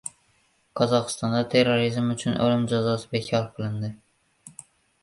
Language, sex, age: Uzbek, male, under 19